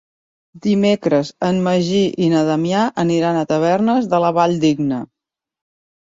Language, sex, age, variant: Catalan, female, 60-69, Central